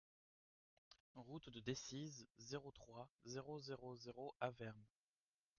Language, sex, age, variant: French, male, 19-29, Français de métropole